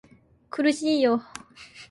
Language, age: Japanese, 19-29